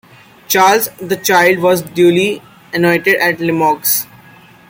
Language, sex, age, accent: English, male, 19-29, India and South Asia (India, Pakistan, Sri Lanka)